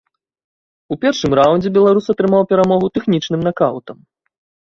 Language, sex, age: Belarusian, male, 30-39